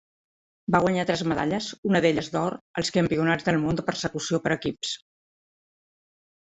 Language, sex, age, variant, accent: Catalan, female, 70-79, Central, central